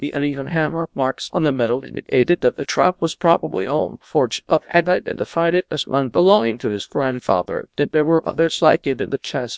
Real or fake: fake